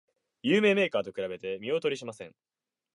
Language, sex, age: Japanese, male, 19-29